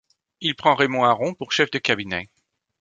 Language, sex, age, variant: French, male, 50-59, Français de métropole